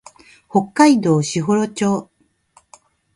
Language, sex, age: Japanese, female, 50-59